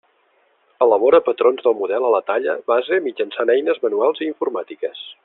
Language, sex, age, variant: Catalan, male, 40-49, Central